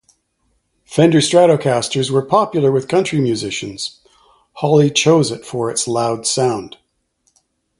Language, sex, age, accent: English, male, 60-69, Canadian English